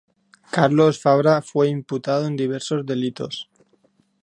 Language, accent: Spanish, España: Norte peninsular (Asturias, Castilla y León, Cantabria, País Vasco, Navarra, Aragón, La Rioja, Guadalajara, Cuenca)